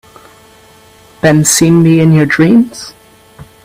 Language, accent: English, United States English